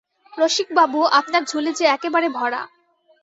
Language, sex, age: Bengali, female, 19-29